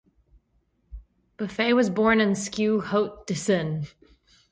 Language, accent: English, United States English